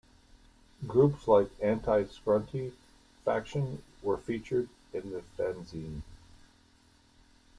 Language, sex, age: English, male, 50-59